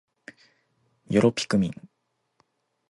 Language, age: Japanese, 19-29